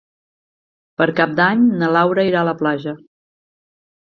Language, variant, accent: Catalan, Central, central